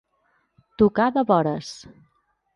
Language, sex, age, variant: Catalan, female, 40-49, Central